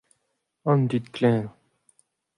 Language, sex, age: Breton, male, 19-29